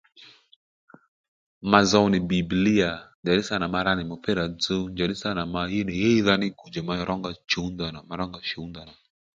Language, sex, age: Lendu, male, 30-39